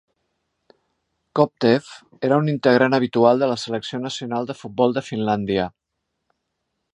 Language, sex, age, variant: Catalan, male, 60-69, Central